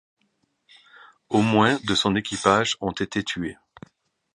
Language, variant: French, Français de métropole